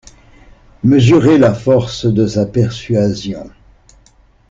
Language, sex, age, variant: French, male, 60-69, Français de métropole